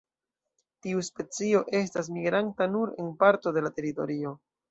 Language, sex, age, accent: Esperanto, male, under 19, Internacia